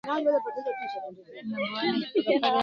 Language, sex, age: Swahili, female, 19-29